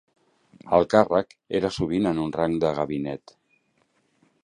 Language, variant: Catalan, Central